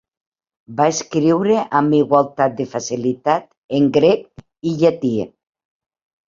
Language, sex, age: Catalan, female, 60-69